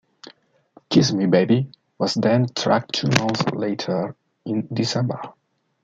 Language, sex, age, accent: English, male, 19-29, United States English